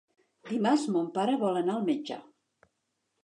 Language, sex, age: Catalan, female, 60-69